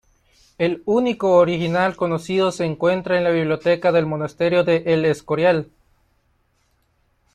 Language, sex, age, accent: Spanish, male, 19-29, América central